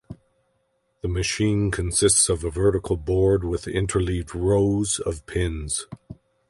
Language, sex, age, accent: English, male, 50-59, Canadian English